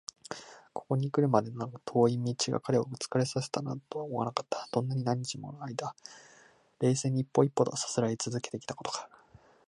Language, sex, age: Japanese, male, 19-29